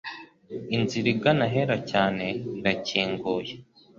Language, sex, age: Kinyarwanda, male, 19-29